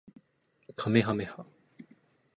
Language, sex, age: Japanese, male, 19-29